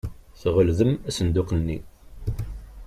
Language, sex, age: Kabyle, male, 40-49